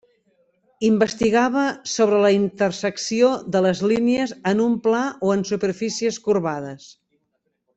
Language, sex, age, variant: Catalan, female, 50-59, Central